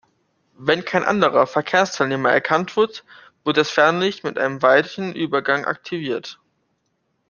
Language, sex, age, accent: German, male, under 19, Deutschland Deutsch